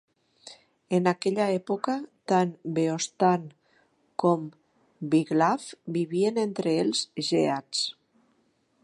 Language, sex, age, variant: Catalan, female, 50-59, Central